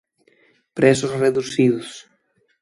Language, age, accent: Galician, 19-29, Atlántico (seseo e gheada)